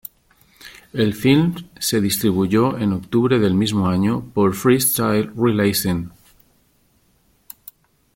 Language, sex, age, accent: Spanish, male, 60-69, España: Centro-Sur peninsular (Madrid, Toledo, Castilla-La Mancha)